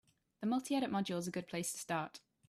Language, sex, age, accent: English, female, 19-29, England English